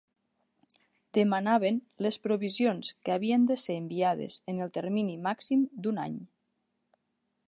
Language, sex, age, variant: Catalan, female, 30-39, Nord-Occidental